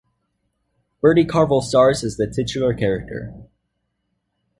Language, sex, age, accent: English, male, under 19, United States English